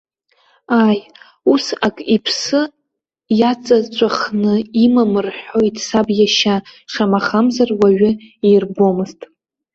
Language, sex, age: Abkhazian, female, 19-29